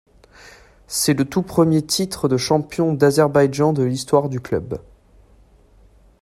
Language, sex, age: French, male, 19-29